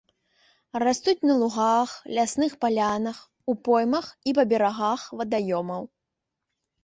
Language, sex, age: Belarusian, female, under 19